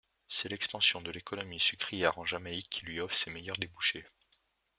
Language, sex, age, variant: French, male, under 19, Français de métropole